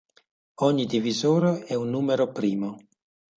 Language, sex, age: Italian, male, 60-69